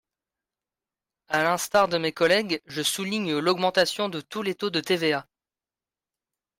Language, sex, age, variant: French, male, 19-29, Français de métropole